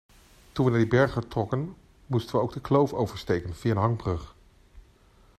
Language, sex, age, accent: Dutch, male, 40-49, Nederlands Nederlands